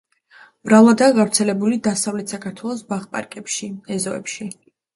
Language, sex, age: Georgian, female, 19-29